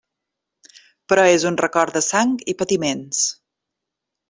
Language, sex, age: Catalan, female, 40-49